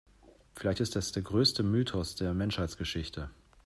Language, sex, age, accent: German, male, 30-39, Deutschland Deutsch